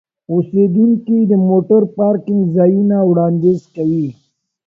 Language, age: Pashto, 30-39